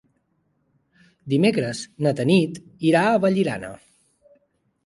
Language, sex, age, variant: Catalan, male, 30-39, Central